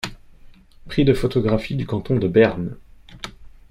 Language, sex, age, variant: French, male, 30-39, Français de métropole